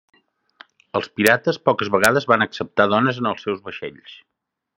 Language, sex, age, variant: Catalan, male, 50-59, Central